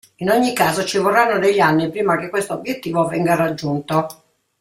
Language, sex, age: Italian, female, 60-69